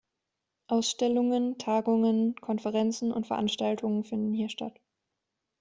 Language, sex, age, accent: German, female, 19-29, Deutschland Deutsch